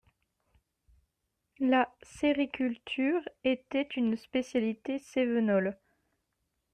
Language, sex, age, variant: French, female, 19-29, Français de métropole